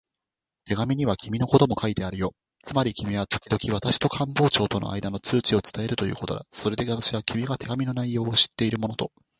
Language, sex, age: Japanese, female, 19-29